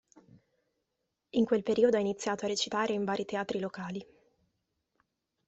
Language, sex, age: Italian, female, 19-29